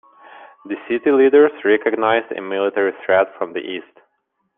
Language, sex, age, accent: English, male, 30-39, United States English